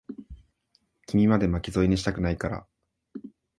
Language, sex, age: Japanese, male, 19-29